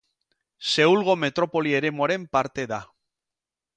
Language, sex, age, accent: Basque, male, 50-59, Mendebalekoa (Araba, Bizkaia, Gipuzkoako mendebaleko herri batzuk)